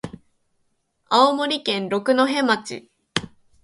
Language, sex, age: Japanese, female, 19-29